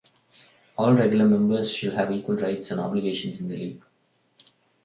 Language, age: English, 19-29